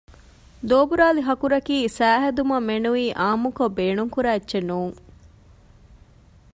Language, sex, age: Divehi, female, 30-39